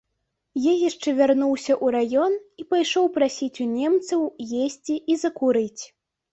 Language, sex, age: Belarusian, female, under 19